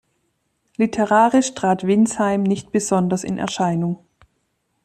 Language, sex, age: German, female, 40-49